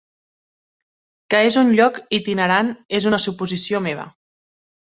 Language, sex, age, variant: Catalan, female, 19-29, Central